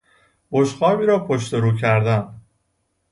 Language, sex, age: Persian, male, 30-39